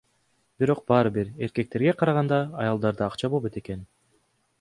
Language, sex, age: Kyrgyz, male, 19-29